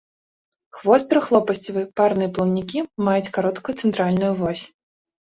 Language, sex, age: Belarusian, female, 30-39